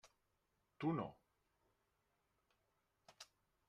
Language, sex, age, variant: Catalan, male, 40-49, Central